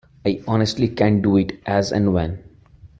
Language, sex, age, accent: English, male, 30-39, India and South Asia (India, Pakistan, Sri Lanka)